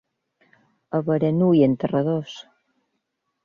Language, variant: Catalan, Balear